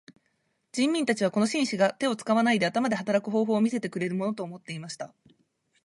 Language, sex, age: Japanese, female, 19-29